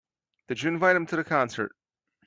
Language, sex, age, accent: English, male, 30-39, United States English